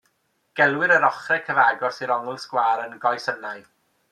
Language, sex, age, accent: Welsh, male, 19-29, Y Deyrnas Unedig Cymraeg